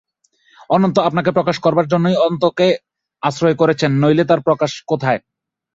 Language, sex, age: Bengali, male, 19-29